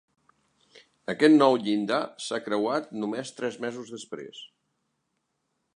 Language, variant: Catalan, Central